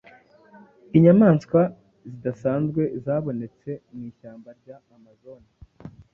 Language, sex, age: Kinyarwanda, male, 19-29